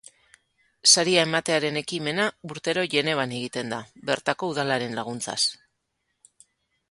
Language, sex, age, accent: Basque, female, 40-49, Mendebalekoa (Araba, Bizkaia, Gipuzkoako mendebaleko herri batzuk)